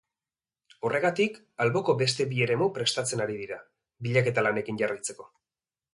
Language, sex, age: Basque, male, 19-29